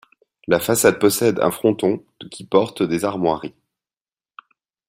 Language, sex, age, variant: French, male, 30-39, Français de métropole